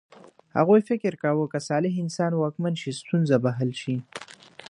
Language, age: Pashto, 19-29